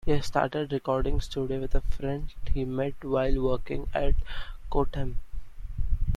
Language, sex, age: English, male, 19-29